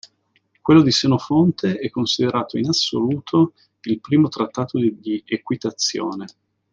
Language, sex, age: Italian, male, 40-49